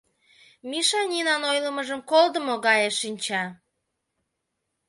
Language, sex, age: Mari, female, 19-29